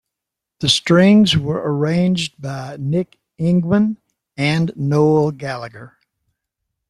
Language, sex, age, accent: English, male, 90+, United States English